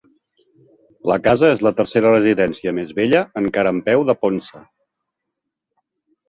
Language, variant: Catalan, Central